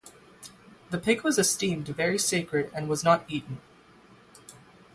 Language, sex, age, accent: English, male, 19-29, United States English; England English; India and South Asia (India, Pakistan, Sri Lanka)